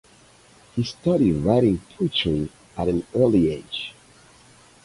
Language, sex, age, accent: English, male, 40-49, United States English